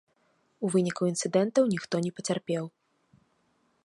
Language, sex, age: Belarusian, female, 19-29